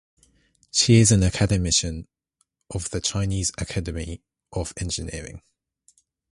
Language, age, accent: English, 19-29, England English